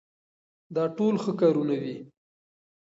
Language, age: Pashto, 19-29